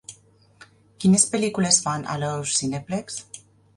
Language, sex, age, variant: Catalan, female, 40-49, Nord-Occidental